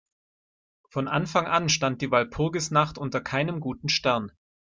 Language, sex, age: German, male, 40-49